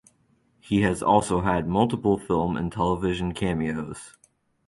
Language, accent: English, United States English